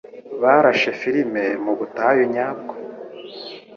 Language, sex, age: Kinyarwanda, male, 19-29